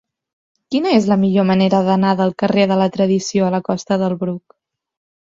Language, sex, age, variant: Catalan, female, 19-29, Central